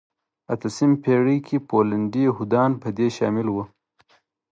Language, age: Pashto, 19-29